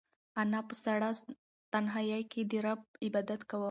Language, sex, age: Pashto, female, 19-29